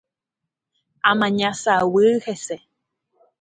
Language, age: Guarani, 19-29